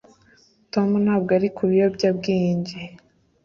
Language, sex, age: Kinyarwanda, female, 19-29